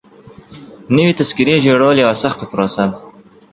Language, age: Pashto, under 19